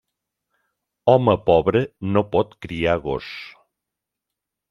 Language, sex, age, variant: Catalan, male, 60-69, Central